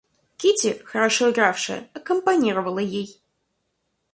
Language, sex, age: Russian, female, 19-29